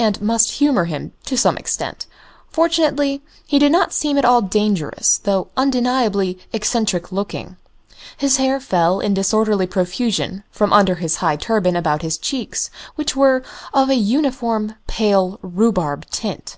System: none